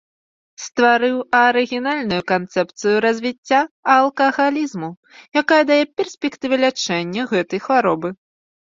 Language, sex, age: Belarusian, female, 19-29